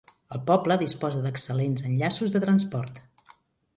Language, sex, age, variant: Catalan, female, 40-49, Central